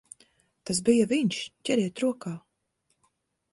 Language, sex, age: Latvian, female, 40-49